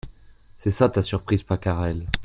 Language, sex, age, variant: French, male, 19-29, Français de métropole